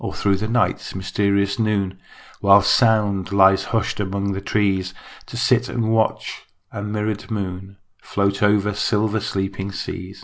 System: none